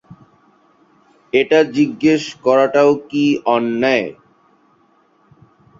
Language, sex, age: Bengali, male, 19-29